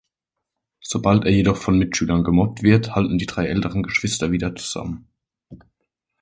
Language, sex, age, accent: German, male, 19-29, Deutschland Deutsch